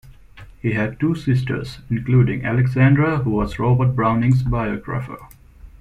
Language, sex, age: English, male, 19-29